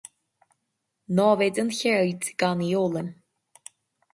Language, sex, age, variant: Irish, female, 30-39, Gaeilge Chonnacht